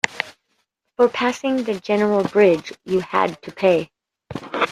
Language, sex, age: English, female, 40-49